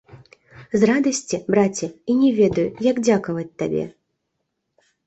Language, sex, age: Belarusian, female, 19-29